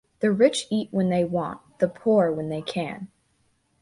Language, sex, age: English, female, under 19